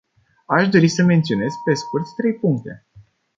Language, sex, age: Romanian, male, 19-29